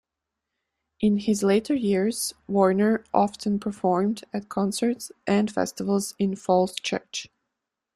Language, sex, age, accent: English, female, 19-29, United States English